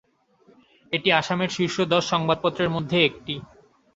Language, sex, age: Bengali, male, 19-29